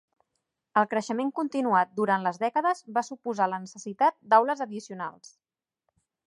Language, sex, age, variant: Catalan, female, 30-39, Central